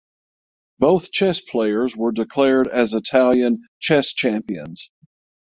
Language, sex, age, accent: English, male, 50-59, United States English; southern United States